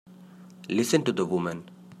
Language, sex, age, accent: English, male, 30-39, India and South Asia (India, Pakistan, Sri Lanka)